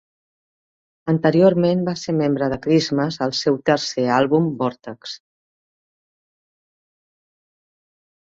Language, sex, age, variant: Catalan, female, 50-59, Central